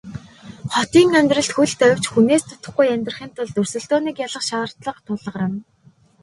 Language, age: Mongolian, 19-29